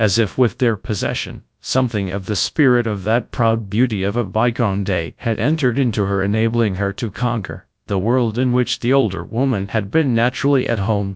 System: TTS, GradTTS